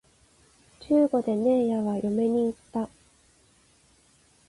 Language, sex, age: Japanese, female, 30-39